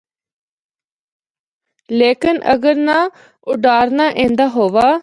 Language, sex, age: Northern Hindko, female, 19-29